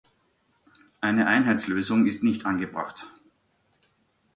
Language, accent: German, Österreichisches Deutsch